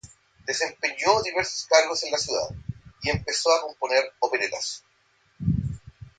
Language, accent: Spanish, Chileno: Chile, Cuyo